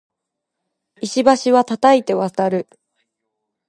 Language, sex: Japanese, female